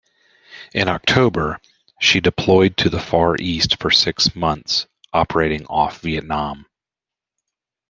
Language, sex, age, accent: English, male, 40-49, United States English